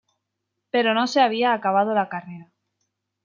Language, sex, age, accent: Spanish, female, 19-29, España: Centro-Sur peninsular (Madrid, Toledo, Castilla-La Mancha)